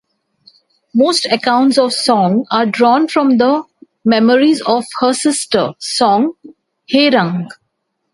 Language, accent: English, India and South Asia (India, Pakistan, Sri Lanka)